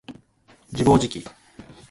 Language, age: Japanese, 30-39